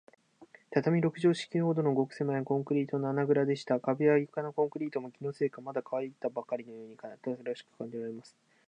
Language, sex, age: Japanese, male, 19-29